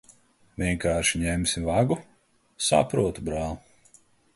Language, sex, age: Latvian, male, 30-39